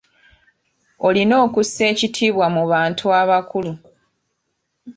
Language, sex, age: Ganda, female, 30-39